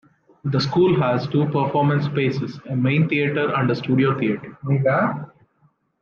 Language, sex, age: English, male, 19-29